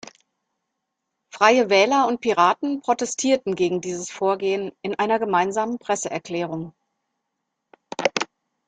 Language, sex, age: German, female, 50-59